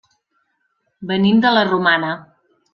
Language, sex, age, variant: Catalan, female, 50-59, Central